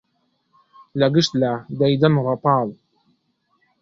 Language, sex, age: Central Kurdish, male, 19-29